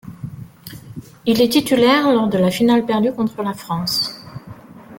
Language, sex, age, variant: French, female, 40-49, Français de métropole